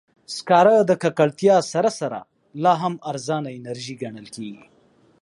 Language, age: Pashto, 30-39